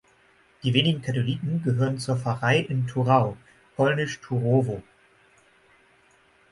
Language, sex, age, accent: German, male, 19-29, Deutschland Deutsch; Norddeutsch